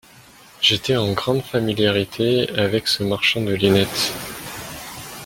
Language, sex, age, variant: French, male, 19-29, Français de métropole